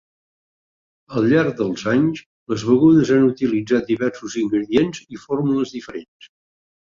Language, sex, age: Catalan, male, 60-69